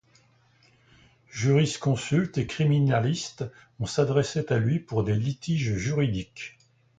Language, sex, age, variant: French, male, 70-79, Français de métropole